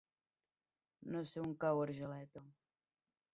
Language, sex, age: Catalan, female, 30-39